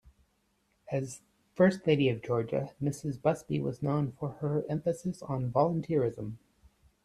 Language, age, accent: English, 30-39, United States English